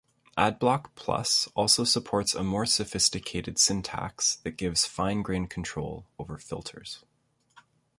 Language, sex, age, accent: English, male, 30-39, Canadian English